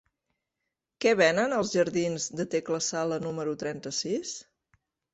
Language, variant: Catalan, Central